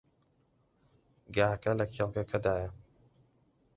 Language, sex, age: Central Kurdish, male, under 19